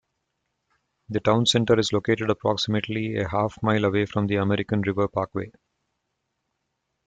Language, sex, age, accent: English, male, 40-49, India and South Asia (India, Pakistan, Sri Lanka)